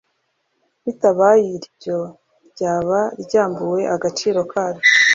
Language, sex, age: Kinyarwanda, male, 40-49